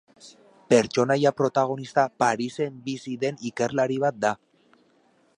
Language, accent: Basque, Mendebalekoa (Araba, Bizkaia, Gipuzkoako mendebaleko herri batzuk)